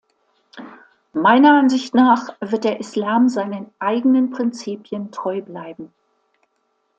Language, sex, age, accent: German, female, 60-69, Deutschland Deutsch